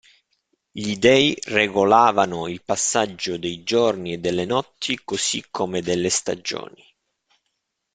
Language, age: Italian, 40-49